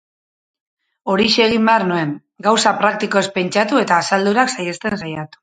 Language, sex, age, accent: Basque, female, 40-49, Mendebalekoa (Araba, Bizkaia, Gipuzkoako mendebaleko herri batzuk)